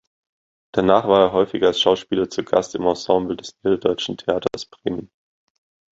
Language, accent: German, Deutschland Deutsch